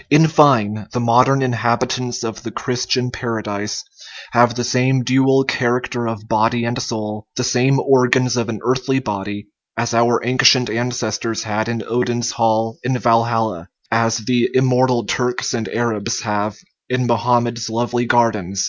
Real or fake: real